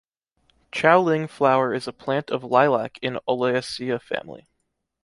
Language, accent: English, United States English